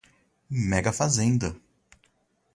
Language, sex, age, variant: Portuguese, male, 30-39, Portuguese (Brasil)